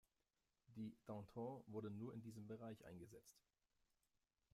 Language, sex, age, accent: German, male, 30-39, Deutschland Deutsch